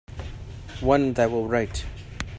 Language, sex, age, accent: English, male, 50-59, Canadian English